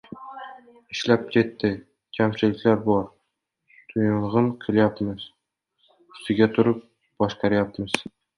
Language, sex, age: Uzbek, male, 19-29